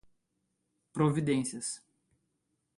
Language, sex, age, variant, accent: Portuguese, male, 30-39, Portuguese (Brasil), Gaucho